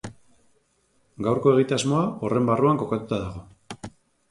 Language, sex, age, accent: Basque, male, 30-39, Erdialdekoa edo Nafarra (Gipuzkoa, Nafarroa)